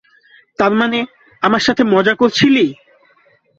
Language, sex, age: Bengali, male, 19-29